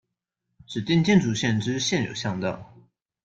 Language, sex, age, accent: Chinese, male, 19-29, 出生地：高雄市